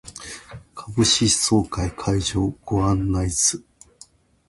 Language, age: Japanese, 60-69